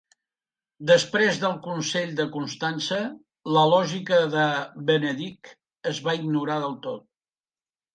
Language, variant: Catalan, Nord-Occidental